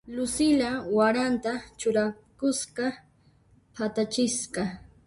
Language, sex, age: Puno Quechua, female, 19-29